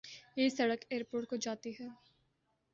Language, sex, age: Urdu, female, 19-29